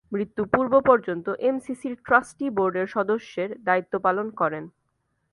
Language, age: Bengali, 19-29